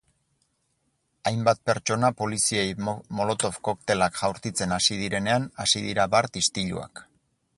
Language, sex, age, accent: Basque, male, 40-49, Erdialdekoa edo Nafarra (Gipuzkoa, Nafarroa)